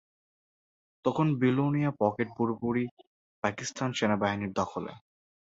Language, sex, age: Bengali, male, under 19